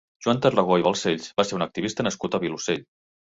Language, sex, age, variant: Catalan, male, 30-39, Central